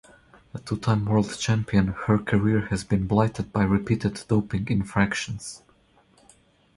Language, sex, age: English, male, 30-39